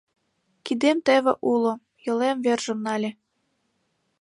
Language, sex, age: Mari, female, 19-29